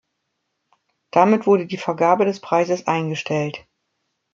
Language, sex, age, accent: German, female, 40-49, Deutschland Deutsch